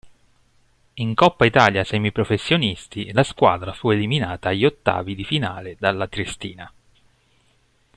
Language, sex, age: Italian, male, 40-49